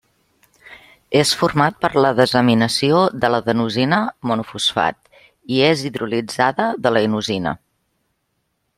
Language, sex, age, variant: Catalan, female, 50-59, Central